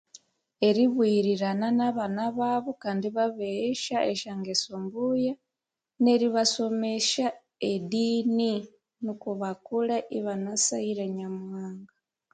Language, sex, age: Konzo, female, 30-39